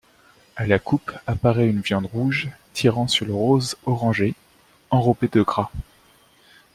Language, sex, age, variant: French, male, 19-29, Français de métropole